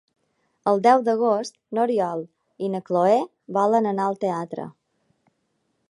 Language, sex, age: Catalan, female, 40-49